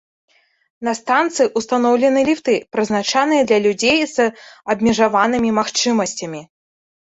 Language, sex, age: Belarusian, female, 19-29